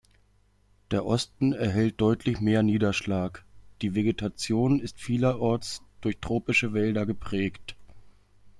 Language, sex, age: German, male, 19-29